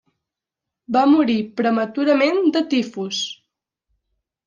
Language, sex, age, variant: Catalan, female, under 19, Central